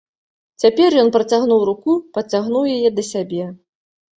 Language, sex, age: Belarusian, female, 30-39